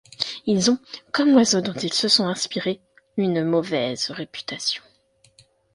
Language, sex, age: French, female, 30-39